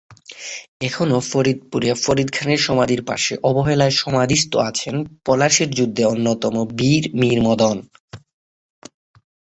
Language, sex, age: Bengali, male, 19-29